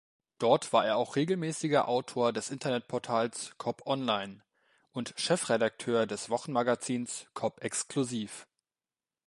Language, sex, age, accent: German, male, 19-29, Deutschland Deutsch